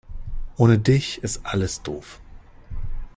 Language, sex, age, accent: German, male, 40-49, Deutschland Deutsch